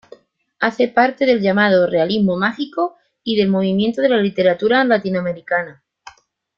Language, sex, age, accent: Spanish, female, 40-49, España: Sur peninsular (Andalucia, Extremadura, Murcia)